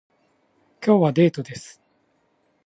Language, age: Japanese, 40-49